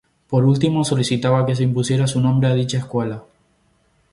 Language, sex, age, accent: Spanish, male, 19-29, España: Islas Canarias